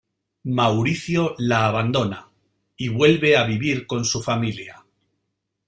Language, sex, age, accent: Spanish, male, 40-49, España: Norte peninsular (Asturias, Castilla y León, Cantabria, País Vasco, Navarra, Aragón, La Rioja, Guadalajara, Cuenca)